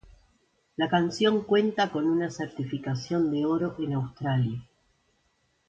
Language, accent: Spanish, Rioplatense: Argentina, Uruguay, este de Bolivia, Paraguay